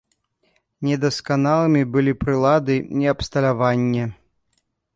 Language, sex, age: Belarusian, male, 30-39